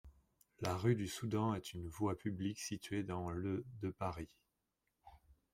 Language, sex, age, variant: French, male, 40-49, Français de métropole